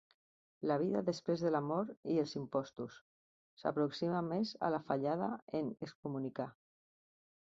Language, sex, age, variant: Catalan, female, 50-59, Central